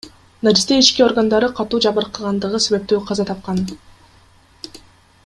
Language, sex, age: Kyrgyz, female, 19-29